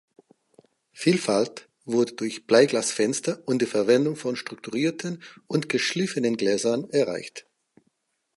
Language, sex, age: German, male, 50-59